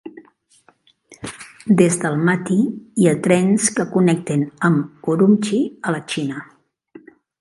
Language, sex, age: Catalan, female, 60-69